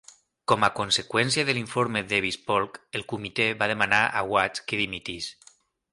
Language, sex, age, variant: Catalan, male, 40-49, Central